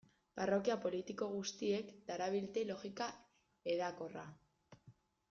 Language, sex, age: Basque, female, 19-29